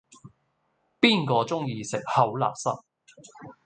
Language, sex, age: Cantonese, male, 50-59